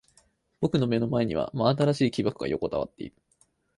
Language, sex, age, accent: Japanese, male, 19-29, 標準語